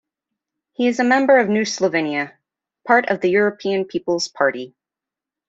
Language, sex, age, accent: English, female, 30-39, United States English